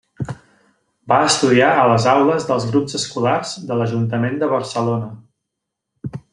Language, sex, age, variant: Catalan, male, 30-39, Central